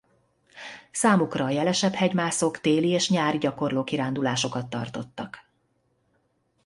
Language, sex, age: Hungarian, female, 50-59